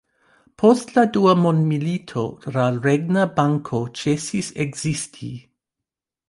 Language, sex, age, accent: Esperanto, female, 50-59, Internacia